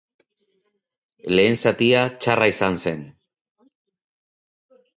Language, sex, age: Basque, male, 50-59